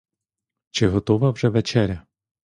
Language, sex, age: Ukrainian, male, 19-29